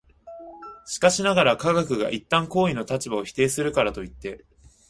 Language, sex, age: Japanese, male, 19-29